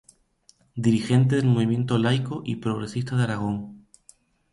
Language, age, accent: Spanish, 19-29, España: Islas Canarias